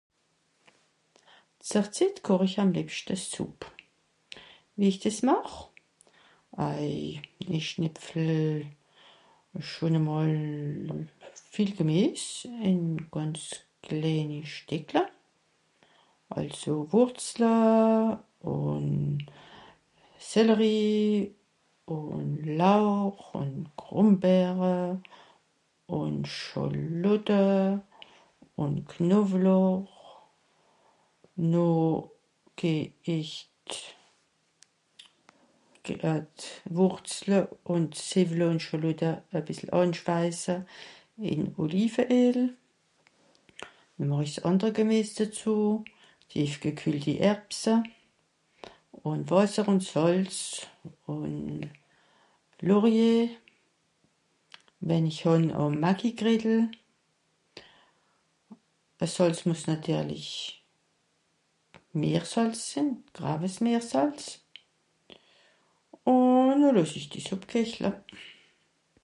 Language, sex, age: Swiss German, female, 60-69